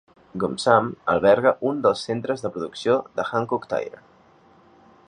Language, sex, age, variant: Catalan, male, 19-29, Central